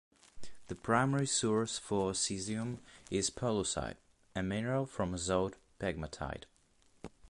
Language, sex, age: English, male, under 19